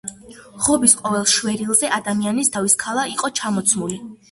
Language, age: Georgian, 30-39